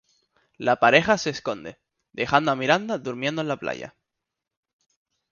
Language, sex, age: Spanish, male, 19-29